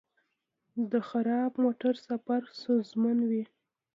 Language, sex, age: Pashto, female, 19-29